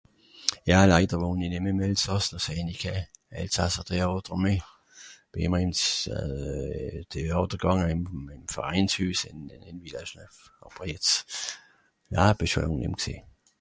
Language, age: Swiss German, 60-69